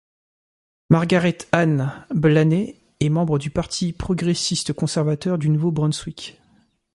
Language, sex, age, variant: French, male, 19-29, Français de métropole